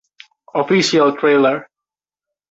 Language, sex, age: English, male, 19-29